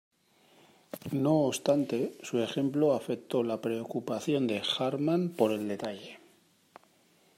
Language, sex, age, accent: Spanish, male, 40-49, España: Norte peninsular (Asturias, Castilla y León, Cantabria, País Vasco, Navarra, Aragón, La Rioja, Guadalajara, Cuenca)